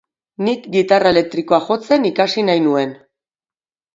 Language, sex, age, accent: Basque, female, 40-49, Mendebalekoa (Araba, Bizkaia, Gipuzkoako mendebaleko herri batzuk)